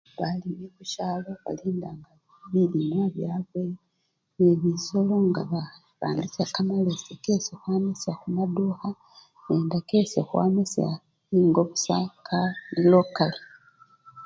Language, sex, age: Luyia, female, 30-39